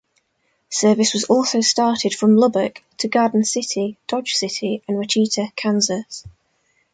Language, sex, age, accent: English, female, 19-29, England English